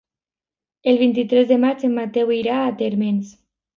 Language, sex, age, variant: Catalan, female, under 19, Alacantí